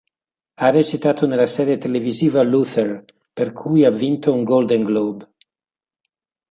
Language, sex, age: Italian, male, 60-69